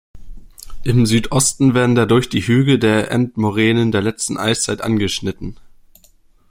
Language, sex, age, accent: German, male, 19-29, Deutschland Deutsch